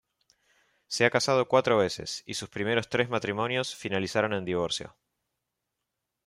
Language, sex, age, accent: Spanish, male, 30-39, Rioplatense: Argentina, Uruguay, este de Bolivia, Paraguay